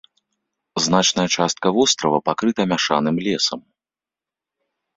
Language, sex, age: Belarusian, male, 30-39